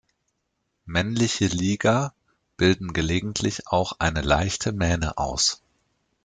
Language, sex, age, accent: German, male, 40-49, Deutschland Deutsch